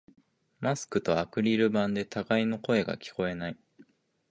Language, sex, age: Japanese, male, 19-29